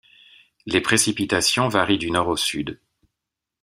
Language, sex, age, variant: French, male, 50-59, Français de métropole